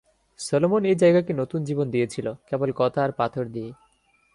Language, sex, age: Bengali, male, 19-29